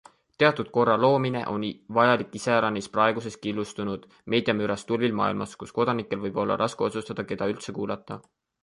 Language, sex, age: Estonian, male, 19-29